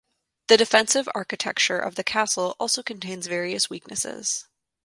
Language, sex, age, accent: English, female, 19-29, United States English